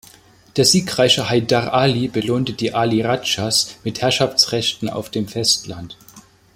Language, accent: German, Deutschland Deutsch